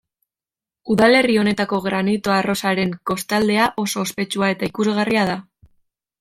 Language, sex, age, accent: Basque, female, 19-29, Mendebalekoa (Araba, Bizkaia, Gipuzkoako mendebaleko herri batzuk)